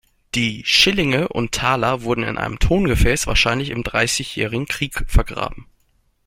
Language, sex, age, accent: German, male, 19-29, Deutschland Deutsch